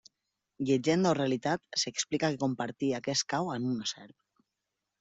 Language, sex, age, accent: Catalan, female, 30-39, valencià